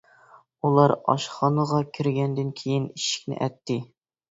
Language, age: Uyghur, 30-39